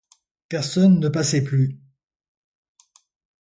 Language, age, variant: French, 70-79, Français de métropole